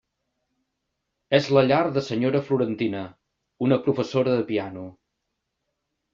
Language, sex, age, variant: Catalan, male, 40-49, Central